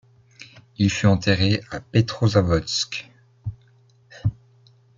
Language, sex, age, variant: French, male, 19-29, Français de métropole